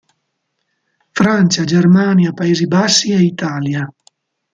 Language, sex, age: Italian, male, 60-69